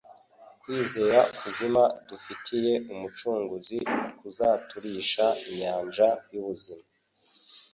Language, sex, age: Kinyarwanda, male, 19-29